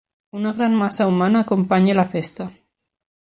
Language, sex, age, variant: Catalan, female, 19-29, Nord-Occidental